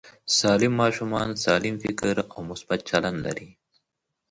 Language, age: Pashto, 30-39